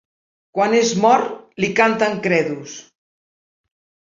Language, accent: Catalan, Barceloní